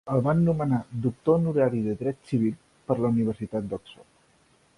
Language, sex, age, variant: Catalan, male, 50-59, Central